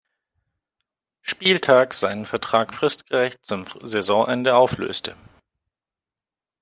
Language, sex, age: German, male, 30-39